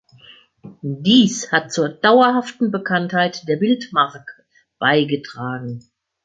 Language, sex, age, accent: German, female, 60-69, Deutschland Deutsch